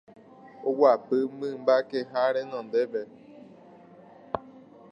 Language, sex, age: Guarani, male, under 19